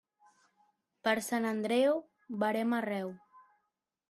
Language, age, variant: Catalan, under 19, Central